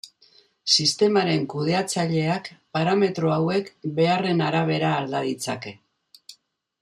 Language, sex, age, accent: Basque, female, 60-69, Mendebalekoa (Araba, Bizkaia, Gipuzkoako mendebaleko herri batzuk)